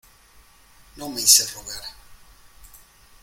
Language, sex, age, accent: Spanish, male, 19-29, México